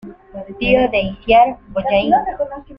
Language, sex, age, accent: Spanish, female, under 19, Andino-Pacífico: Colombia, Perú, Ecuador, oeste de Bolivia y Venezuela andina